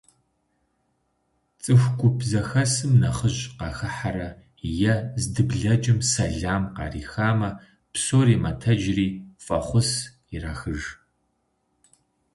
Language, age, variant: Kabardian, 30-39, Адыгэбзэ (Къэбэрдей, Кирил, псоми зэдай)